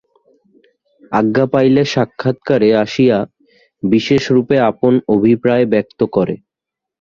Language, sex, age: Bengali, male, 19-29